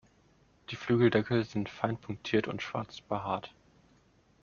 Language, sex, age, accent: German, male, 19-29, Deutschland Deutsch